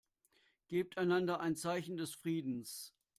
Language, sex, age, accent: German, male, 50-59, Deutschland Deutsch